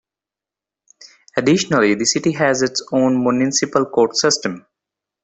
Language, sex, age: English, male, 30-39